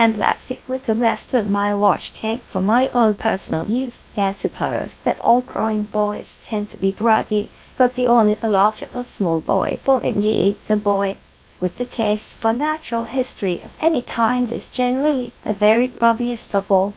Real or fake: fake